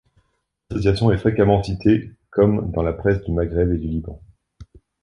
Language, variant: French, Français de métropole